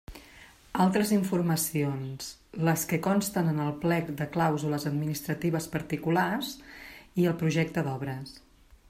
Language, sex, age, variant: Catalan, female, 40-49, Central